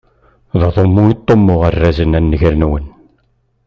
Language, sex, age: Kabyle, male, 40-49